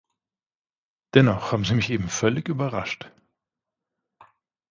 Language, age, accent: German, 40-49, Deutschland Deutsch